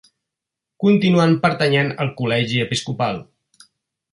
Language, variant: Catalan, Central